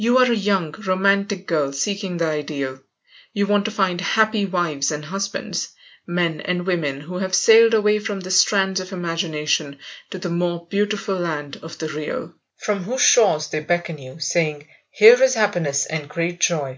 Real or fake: real